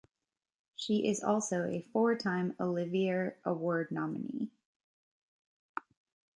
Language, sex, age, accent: English, female, 30-39, United States English